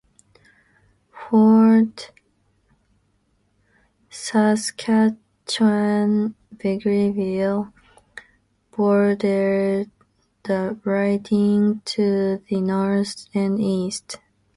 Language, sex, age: English, female, under 19